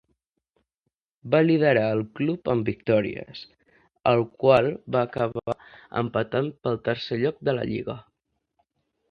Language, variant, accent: Catalan, Central, central